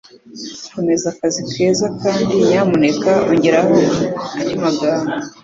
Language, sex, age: Kinyarwanda, female, 50-59